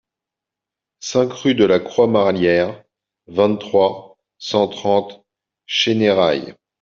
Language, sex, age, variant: French, male, 30-39, Français de métropole